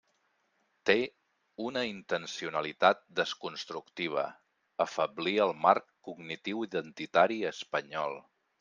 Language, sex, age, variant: Catalan, male, 40-49, Central